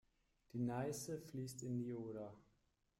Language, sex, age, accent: German, male, 30-39, Deutschland Deutsch